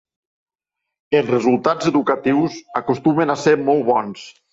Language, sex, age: Catalan, male, 50-59